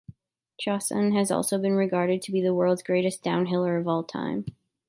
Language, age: English, 19-29